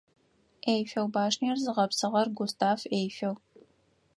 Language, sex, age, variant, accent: Adyghe, female, 19-29, Адыгабзэ (Кирил, пстэумэ зэдыряе), Бжъэдыгъу (Bjeduğ)